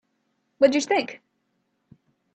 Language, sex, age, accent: English, female, under 19, United States English